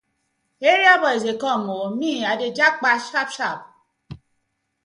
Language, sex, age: Nigerian Pidgin, female, 40-49